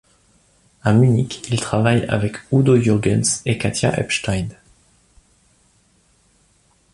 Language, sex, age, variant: French, male, 30-39, Français de métropole